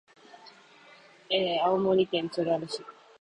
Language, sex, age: Japanese, female, under 19